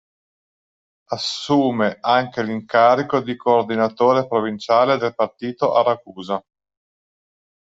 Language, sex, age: Italian, male, 50-59